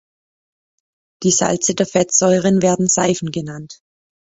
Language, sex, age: German, female, 30-39